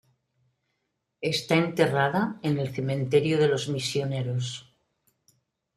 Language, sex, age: Spanish, female, 70-79